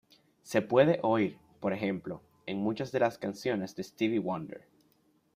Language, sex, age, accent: Spanish, male, 19-29, Caribe: Cuba, Venezuela, Puerto Rico, República Dominicana, Panamá, Colombia caribeña, México caribeño, Costa del golfo de México